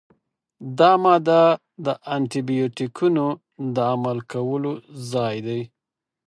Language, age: Pashto, 30-39